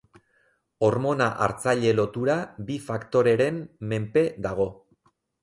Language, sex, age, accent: Basque, male, 40-49, Erdialdekoa edo Nafarra (Gipuzkoa, Nafarroa)